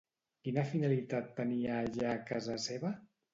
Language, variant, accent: Catalan, Central, central